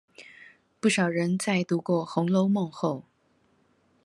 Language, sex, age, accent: Chinese, female, 40-49, 出生地：臺北市